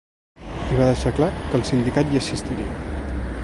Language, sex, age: Catalan, male, 19-29